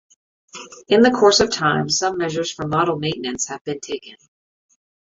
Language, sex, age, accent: English, female, 50-59, United States English